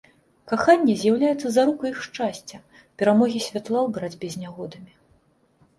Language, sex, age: Belarusian, female, 30-39